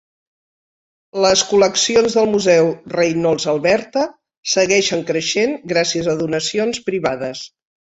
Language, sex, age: Catalan, female, 60-69